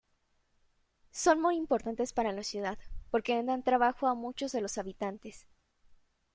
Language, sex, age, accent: Spanish, female, 19-29, México